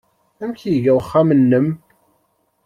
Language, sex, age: Kabyle, male, 19-29